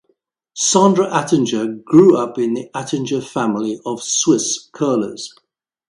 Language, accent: English, Southern African (South Africa, Zimbabwe, Namibia)